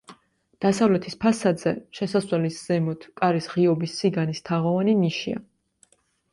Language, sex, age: Georgian, female, 19-29